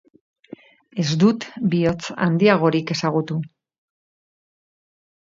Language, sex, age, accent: Basque, female, 50-59, Mendebalekoa (Araba, Bizkaia, Gipuzkoako mendebaleko herri batzuk)